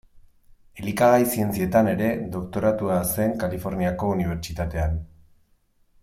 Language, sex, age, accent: Basque, male, 30-39, Mendebalekoa (Araba, Bizkaia, Gipuzkoako mendebaleko herri batzuk)